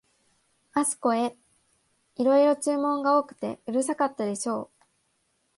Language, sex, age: Japanese, female, 19-29